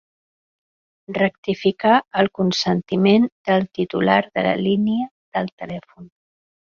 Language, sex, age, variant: Catalan, female, 40-49, Central